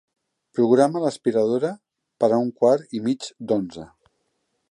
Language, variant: Catalan, Central